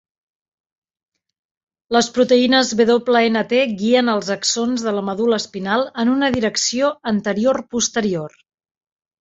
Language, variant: Catalan, Central